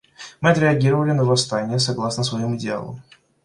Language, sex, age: Russian, male, 19-29